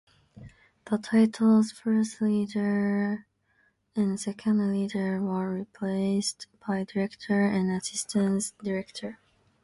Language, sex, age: English, female, under 19